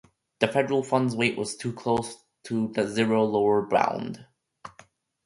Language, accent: English, United States English